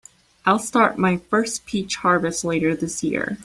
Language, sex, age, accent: English, female, 19-29, Canadian English